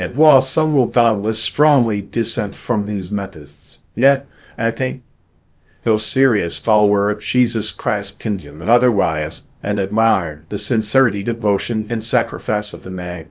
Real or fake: fake